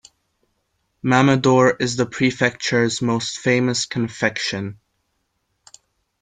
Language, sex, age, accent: English, male, under 19, United States English